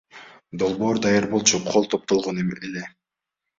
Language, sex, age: Kyrgyz, male, 19-29